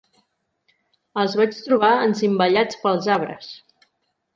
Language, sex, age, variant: Catalan, female, 40-49, Central